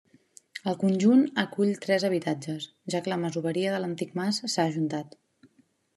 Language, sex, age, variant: Catalan, female, 30-39, Central